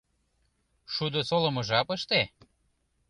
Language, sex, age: Mari, male, 30-39